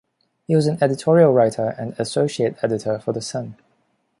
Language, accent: English, Hong Kong English